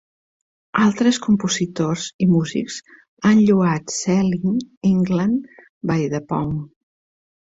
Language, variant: Catalan, Septentrional